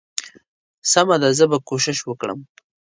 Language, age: Pashto, 19-29